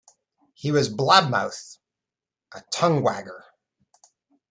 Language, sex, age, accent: English, male, 40-49, Canadian English